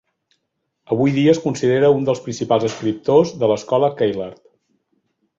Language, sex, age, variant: Catalan, male, 40-49, Central